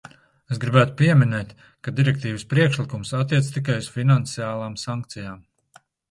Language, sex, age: Latvian, male, 40-49